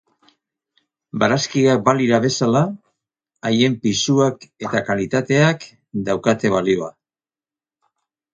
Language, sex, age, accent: Basque, male, 50-59, Mendebalekoa (Araba, Bizkaia, Gipuzkoako mendebaleko herri batzuk)